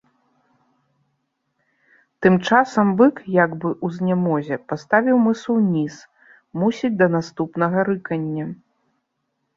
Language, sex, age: Belarusian, female, 30-39